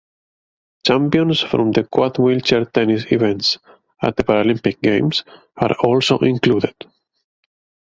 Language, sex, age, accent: English, male, 30-39, England English